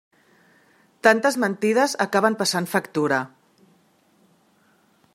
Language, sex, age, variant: Catalan, female, 40-49, Central